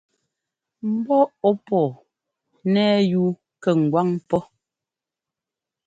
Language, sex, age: Ngomba, female, 40-49